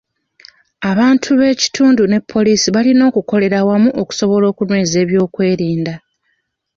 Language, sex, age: Ganda, female, 30-39